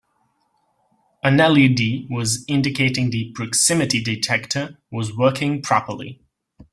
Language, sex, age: English, male, under 19